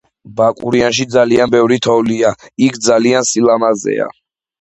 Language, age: Georgian, under 19